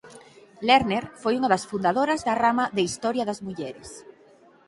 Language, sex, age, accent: Galician, female, 19-29, Oriental (común en zona oriental); Normativo (estándar)